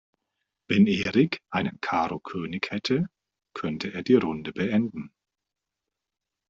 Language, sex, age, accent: German, male, 40-49, Deutschland Deutsch